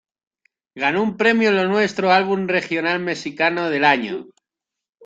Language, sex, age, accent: Spanish, female, 19-29, España: Centro-Sur peninsular (Madrid, Toledo, Castilla-La Mancha)